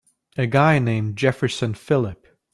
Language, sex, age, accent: English, male, 19-29, United States English